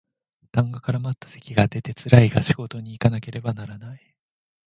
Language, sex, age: Japanese, male, 19-29